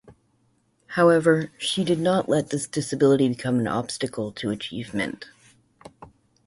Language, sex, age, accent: English, female, 50-59, United States English